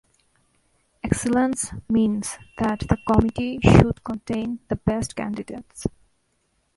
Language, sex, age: English, female, 19-29